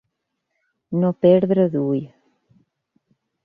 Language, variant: Catalan, Balear